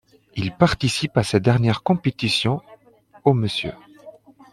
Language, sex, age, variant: French, male, 30-39, Français de métropole